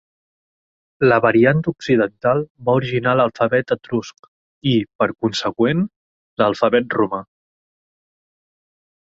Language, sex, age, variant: Catalan, male, 30-39, Central